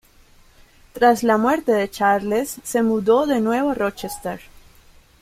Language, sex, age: Spanish, female, 30-39